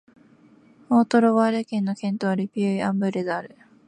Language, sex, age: Japanese, female, 19-29